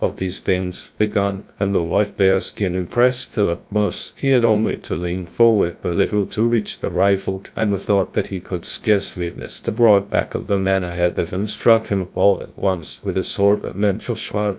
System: TTS, GlowTTS